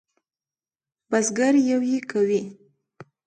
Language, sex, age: Pashto, female, 19-29